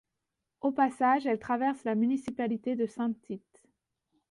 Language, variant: French, Français de métropole